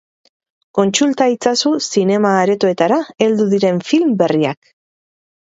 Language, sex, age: Basque, female, 30-39